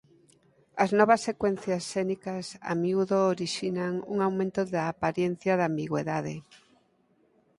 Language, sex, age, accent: Galician, female, 50-59, Normativo (estándar)